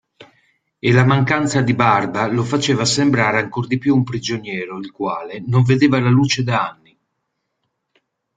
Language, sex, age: Italian, male, 50-59